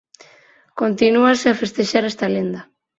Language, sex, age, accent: Galician, female, 30-39, Normativo (estándar)